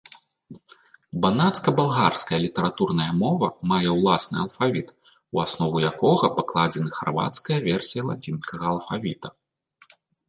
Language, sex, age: Belarusian, male, 30-39